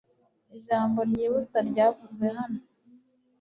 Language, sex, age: Kinyarwanda, female, 19-29